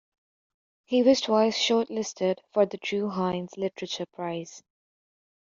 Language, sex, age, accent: English, female, under 19, United States English